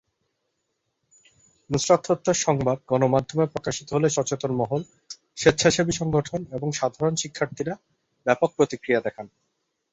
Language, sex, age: Bengali, male, 30-39